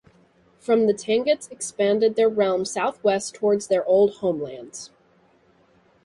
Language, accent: English, United States English